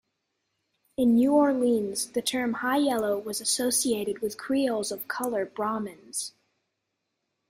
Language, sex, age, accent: English, male, under 19, Australian English